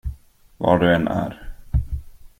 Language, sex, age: Swedish, male, 30-39